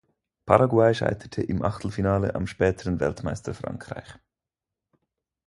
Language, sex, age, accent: German, male, 19-29, Schweizerdeutsch